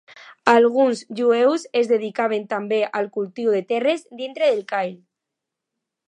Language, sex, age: Catalan, female, under 19